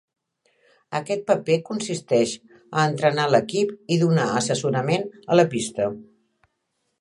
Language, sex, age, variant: Catalan, female, 60-69, Central